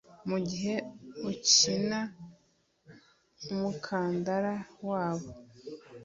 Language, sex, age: Kinyarwanda, female, 19-29